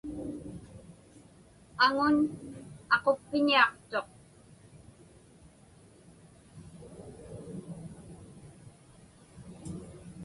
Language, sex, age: Inupiaq, female, 80-89